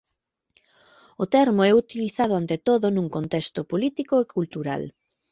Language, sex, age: Galician, female, 30-39